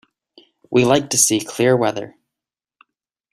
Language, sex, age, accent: English, male, under 19, United States English